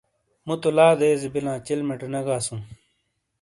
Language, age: Shina, 30-39